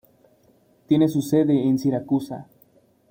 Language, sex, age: Spanish, male, 19-29